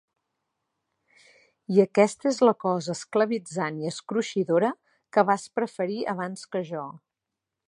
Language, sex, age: Catalan, female, 40-49